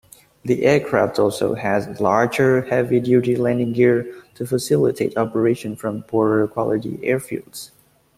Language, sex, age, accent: English, male, 19-29, United States English